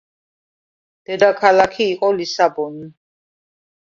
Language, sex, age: Georgian, female, 40-49